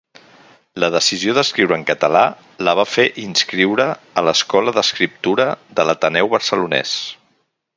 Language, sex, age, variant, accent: Catalan, male, 50-59, Central, Barceloní